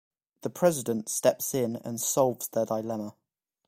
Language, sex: English, male